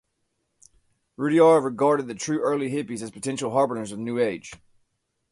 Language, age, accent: English, 30-39, United States English